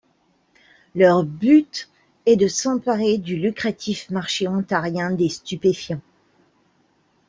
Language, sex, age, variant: French, female, 50-59, Français de métropole